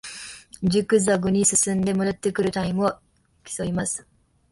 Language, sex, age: Japanese, female, under 19